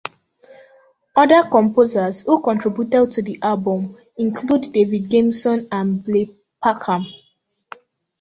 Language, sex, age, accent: English, female, under 19, Southern African (South Africa, Zimbabwe, Namibia)